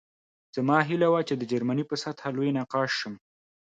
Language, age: Pashto, 19-29